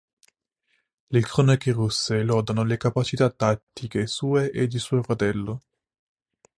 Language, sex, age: Italian, male, 19-29